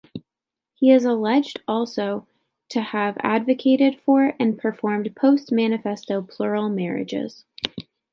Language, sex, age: English, female, 19-29